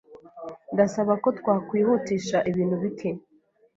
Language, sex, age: Kinyarwanda, female, 19-29